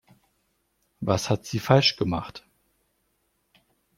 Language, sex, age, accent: German, male, 40-49, Deutschland Deutsch